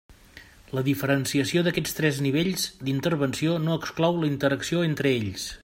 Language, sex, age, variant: Catalan, male, 50-59, Central